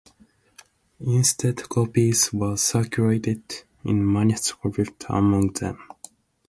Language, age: English, 19-29